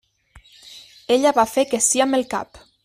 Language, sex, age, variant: Catalan, female, 19-29, Nord-Occidental